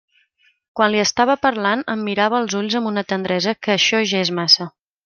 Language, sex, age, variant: Catalan, female, 30-39, Central